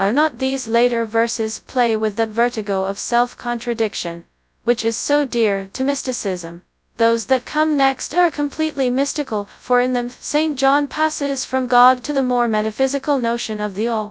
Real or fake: fake